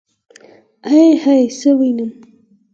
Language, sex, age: Pashto, female, under 19